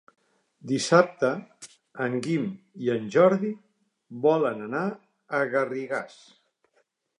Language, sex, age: Catalan, male, 60-69